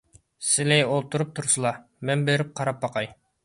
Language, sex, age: Uyghur, male, 19-29